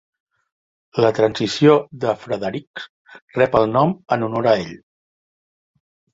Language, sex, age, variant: Catalan, male, 50-59, Central